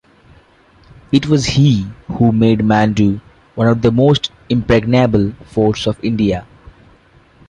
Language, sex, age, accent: English, male, 19-29, India and South Asia (India, Pakistan, Sri Lanka)